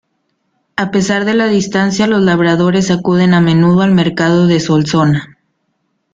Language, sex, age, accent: Spanish, female, 19-29, México